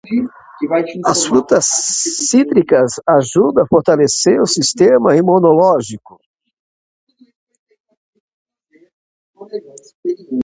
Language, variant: Portuguese, Portuguese (Brasil)